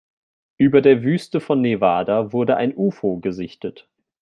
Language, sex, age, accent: German, male, 19-29, Deutschland Deutsch